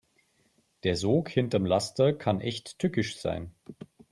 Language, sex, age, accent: German, male, 40-49, Deutschland Deutsch